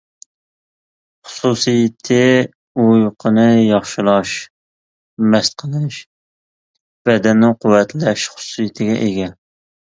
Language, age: Uyghur, 30-39